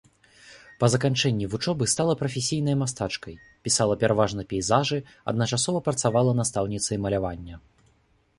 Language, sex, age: Belarusian, male, 19-29